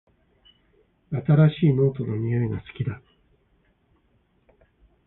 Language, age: Japanese, 60-69